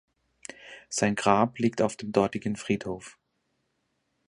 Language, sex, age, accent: German, male, 30-39, Deutschland Deutsch